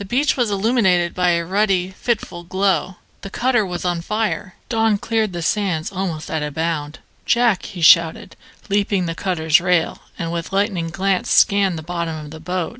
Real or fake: real